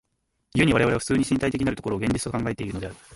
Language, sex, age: Japanese, male, under 19